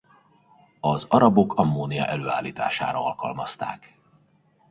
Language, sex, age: Hungarian, male, 40-49